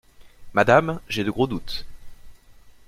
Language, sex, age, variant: French, male, 19-29, Français de métropole